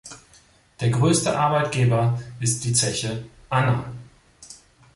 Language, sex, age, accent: German, male, 30-39, Deutschland Deutsch